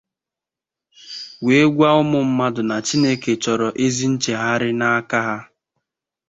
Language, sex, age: Igbo, male, 19-29